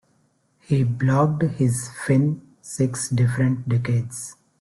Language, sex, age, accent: English, male, 50-59, India and South Asia (India, Pakistan, Sri Lanka)